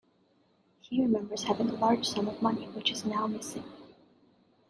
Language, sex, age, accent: English, female, 30-39, United States English